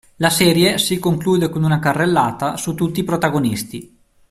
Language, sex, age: Italian, male, 30-39